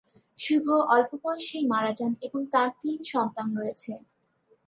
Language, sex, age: Bengali, female, under 19